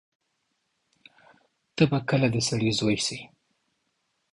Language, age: Pashto, 30-39